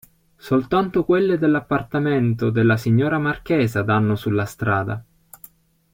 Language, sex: Italian, male